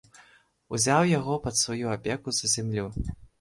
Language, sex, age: Belarusian, male, under 19